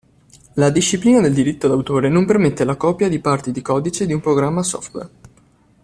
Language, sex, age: Italian, male, 19-29